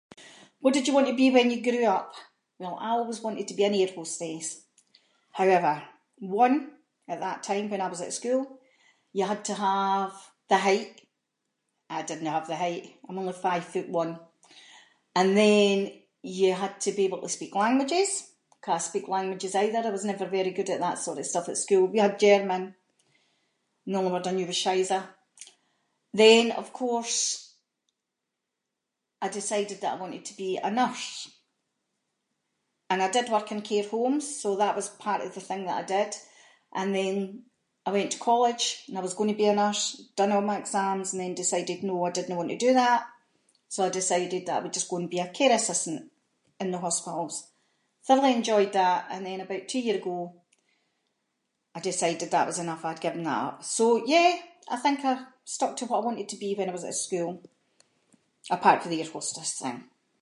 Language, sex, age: Scots, female, 50-59